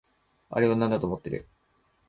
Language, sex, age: Japanese, male, 19-29